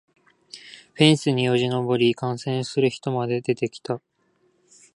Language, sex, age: Japanese, male, 19-29